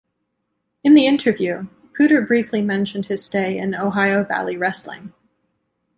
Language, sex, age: English, female, 19-29